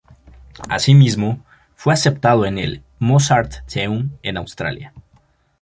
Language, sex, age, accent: Spanish, male, 19-29, México